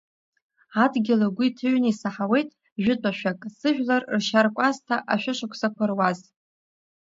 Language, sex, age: Abkhazian, female, under 19